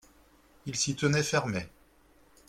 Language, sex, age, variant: French, male, 30-39, Français de métropole